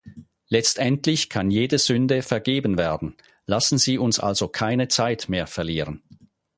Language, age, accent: German, 50-59, Schweizerdeutsch